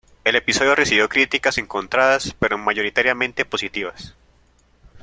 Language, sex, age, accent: Spanish, male, 19-29, Andino-Pacífico: Colombia, Perú, Ecuador, oeste de Bolivia y Venezuela andina